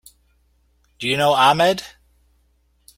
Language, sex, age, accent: English, male, 40-49, Canadian English